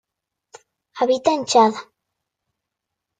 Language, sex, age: Spanish, female, under 19